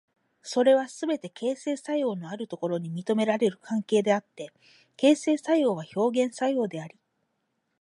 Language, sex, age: Japanese, female, 30-39